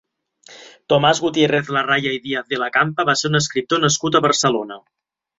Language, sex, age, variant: Catalan, male, 30-39, Central